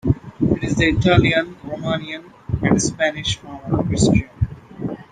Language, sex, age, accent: English, male, 19-29, India and South Asia (India, Pakistan, Sri Lanka)